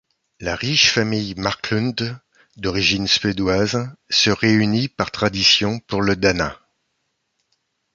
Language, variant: French, Français de métropole